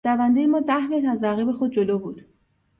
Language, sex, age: Persian, female, 30-39